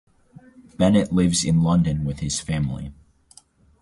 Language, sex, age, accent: English, male, under 19, United States English